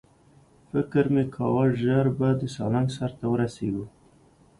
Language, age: Pashto, 30-39